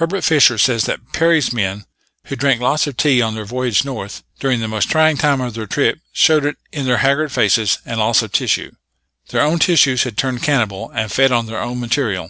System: none